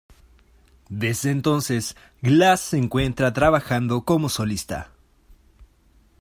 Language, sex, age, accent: Spanish, male, 19-29, Chileno: Chile, Cuyo